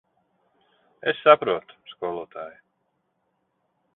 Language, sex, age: Latvian, male, 30-39